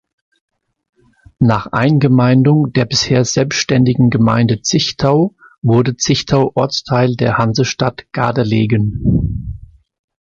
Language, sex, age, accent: German, male, 50-59, Deutschland Deutsch